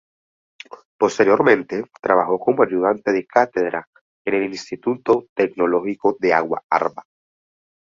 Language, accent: Spanish, Andino-Pacífico: Colombia, Perú, Ecuador, oeste de Bolivia y Venezuela andina